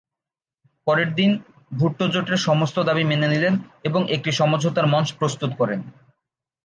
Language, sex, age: Bengali, male, 19-29